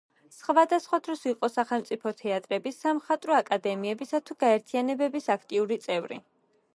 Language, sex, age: Georgian, female, 19-29